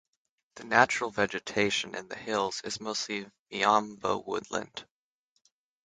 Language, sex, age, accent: English, male, under 19, United States English; Canadian English